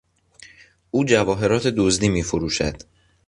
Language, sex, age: Persian, male, under 19